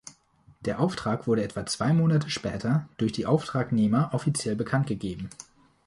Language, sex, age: German, male, 19-29